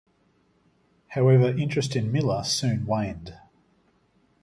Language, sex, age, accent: English, male, 50-59, Australian English